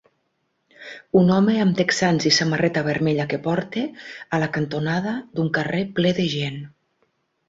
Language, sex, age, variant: Catalan, female, 50-59, Nord-Occidental